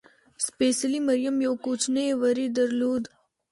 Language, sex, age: Pashto, female, under 19